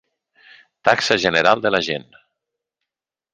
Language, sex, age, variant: Catalan, male, 30-39, Nord-Occidental